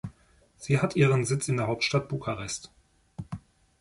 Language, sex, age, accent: German, male, 30-39, Deutschland Deutsch